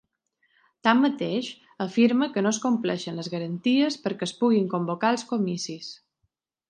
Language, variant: Catalan, Balear